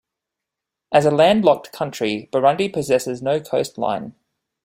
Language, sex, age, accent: English, male, 19-29, Australian English